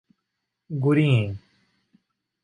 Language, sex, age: Portuguese, male, 19-29